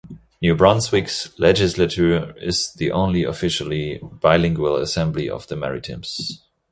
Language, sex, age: English, male, 30-39